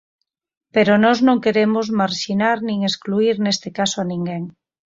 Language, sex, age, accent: Galician, female, 30-39, Normativo (estándar)